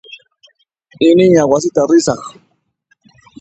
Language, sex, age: Puno Quechua, male, 30-39